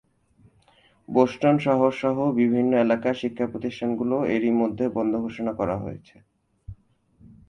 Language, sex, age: Bengali, male, 19-29